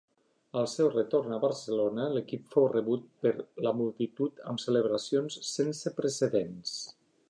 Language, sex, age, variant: Catalan, male, 40-49, Nord-Occidental